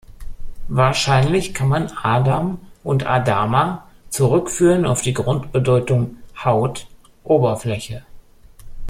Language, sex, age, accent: German, male, 30-39, Deutschland Deutsch